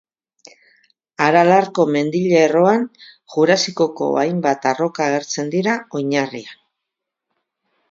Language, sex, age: Basque, female, 60-69